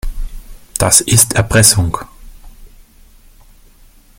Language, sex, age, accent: German, male, 19-29, Österreichisches Deutsch